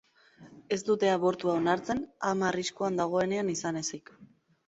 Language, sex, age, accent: Basque, female, 19-29, Mendebalekoa (Araba, Bizkaia, Gipuzkoako mendebaleko herri batzuk)